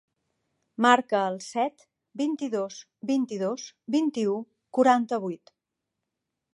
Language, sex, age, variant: Catalan, female, 40-49, Central